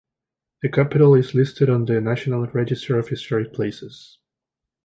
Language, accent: English, United States English